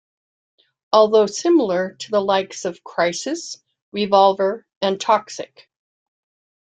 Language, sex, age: English, female, 60-69